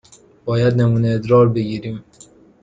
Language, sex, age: Persian, male, 19-29